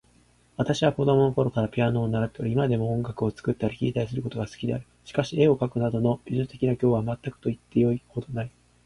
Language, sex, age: Japanese, male, 19-29